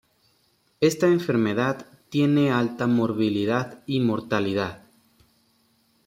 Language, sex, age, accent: Spanish, male, 19-29, México